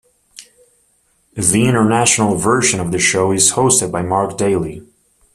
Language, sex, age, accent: English, male, 19-29, United States English